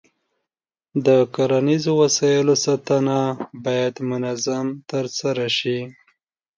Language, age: Pashto, 19-29